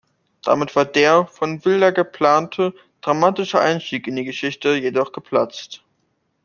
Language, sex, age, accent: German, male, under 19, Deutschland Deutsch